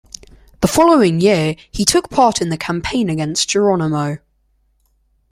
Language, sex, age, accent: English, male, under 19, England English